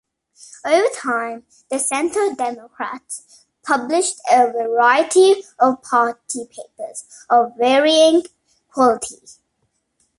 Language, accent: English, Australian English